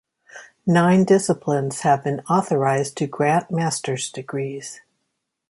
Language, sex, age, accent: English, female, 60-69, United States English